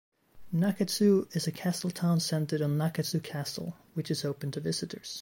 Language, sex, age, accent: English, female, 30-39, United States English